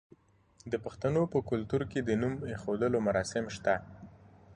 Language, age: Pashto, 30-39